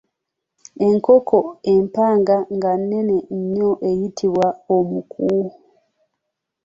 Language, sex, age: Ganda, female, 40-49